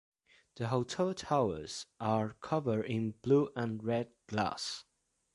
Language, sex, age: English, male, under 19